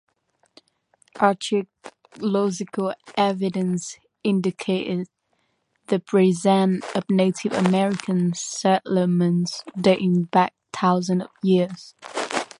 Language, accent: English, England English